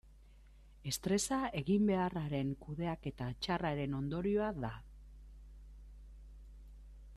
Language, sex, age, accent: Basque, female, 50-59, Mendebalekoa (Araba, Bizkaia, Gipuzkoako mendebaleko herri batzuk)